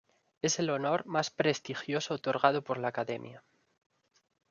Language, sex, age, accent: Spanish, male, 19-29, España: Norte peninsular (Asturias, Castilla y León, Cantabria, País Vasco, Navarra, Aragón, La Rioja, Guadalajara, Cuenca)